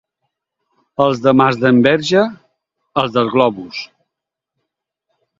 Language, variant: Catalan, Balear